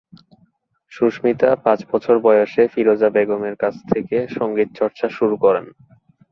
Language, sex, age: Bengali, male, 19-29